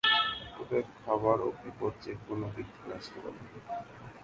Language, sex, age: Bengali, male, 19-29